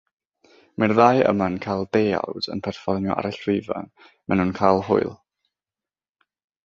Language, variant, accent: Welsh, South-Eastern Welsh, Y Deyrnas Unedig Cymraeg